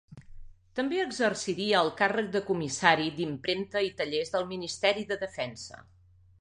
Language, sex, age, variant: Catalan, female, 40-49, Nord-Occidental